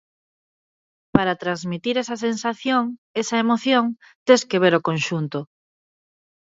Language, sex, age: Galician, female, 30-39